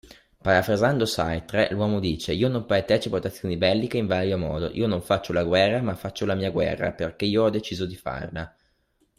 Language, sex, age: Italian, male, under 19